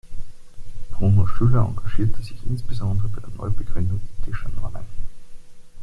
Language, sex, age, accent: German, male, 30-39, Österreichisches Deutsch